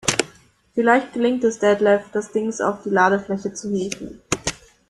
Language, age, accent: German, 19-29, Deutschland Deutsch